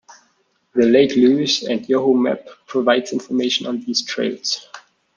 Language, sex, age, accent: English, male, 19-29, United States English